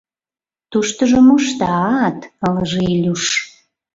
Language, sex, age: Mari, female, 30-39